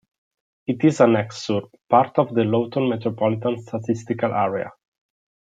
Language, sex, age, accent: English, male, 19-29, England English